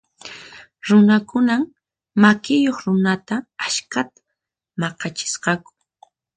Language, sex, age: Puno Quechua, female, 30-39